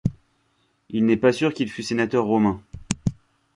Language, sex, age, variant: French, male, 30-39, Français de métropole